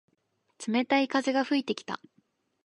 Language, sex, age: Japanese, female, 19-29